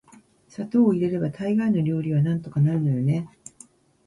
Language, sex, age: Japanese, female, 60-69